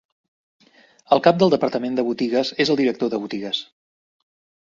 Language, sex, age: Catalan, male, 40-49